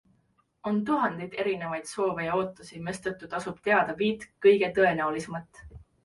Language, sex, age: Estonian, female, 19-29